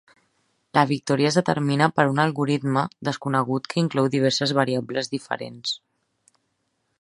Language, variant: Catalan, Central